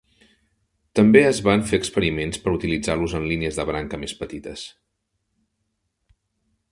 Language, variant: Catalan, Central